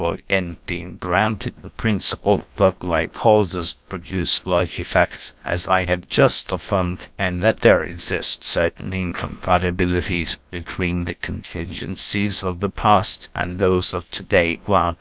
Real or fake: fake